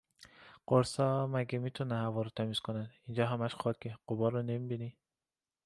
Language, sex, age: Persian, male, 19-29